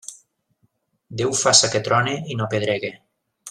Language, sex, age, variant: Catalan, male, 40-49, Central